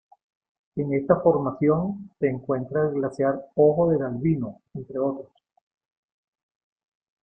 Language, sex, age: Spanish, male, 60-69